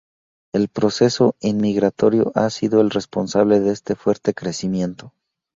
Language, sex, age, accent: Spanish, male, 19-29, México